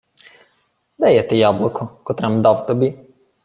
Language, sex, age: Ukrainian, male, 19-29